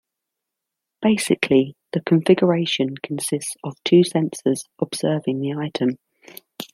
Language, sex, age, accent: English, female, 30-39, England English